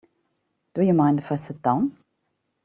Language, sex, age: English, female, 50-59